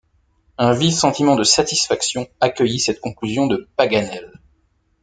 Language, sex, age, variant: French, male, 40-49, Français de métropole